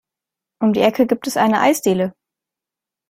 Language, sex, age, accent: German, female, 19-29, Deutschland Deutsch